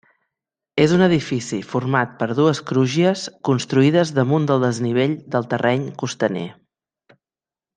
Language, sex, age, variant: Catalan, female, 40-49, Central